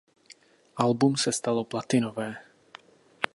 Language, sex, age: Czech, male, 30-39